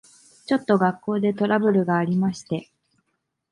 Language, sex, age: Japanese, female, 19-29